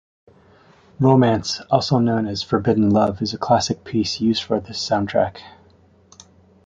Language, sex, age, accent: English, male, 30-39, United States English